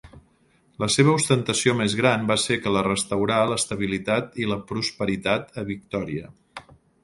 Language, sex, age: Catalan, male, 50-59